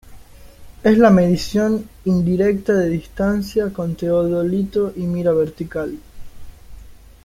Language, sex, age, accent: Spanish, male, under 19, Rioplatense: Argentina, Uruguay, este de Bolivia, Paraguay